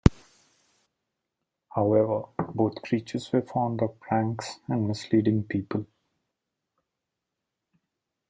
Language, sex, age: English, male, 40-49